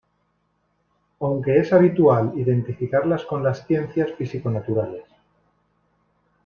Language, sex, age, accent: Spanish, male, 30-39, España: Norte peninsular (Asturias, Castilla y León, Cantabria, País Vasco, Navarra, Aragón, La Rioja, Guadalajara, Cuenca)